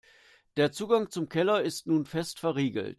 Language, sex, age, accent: German, male, 50-59, Deutschland Deutsch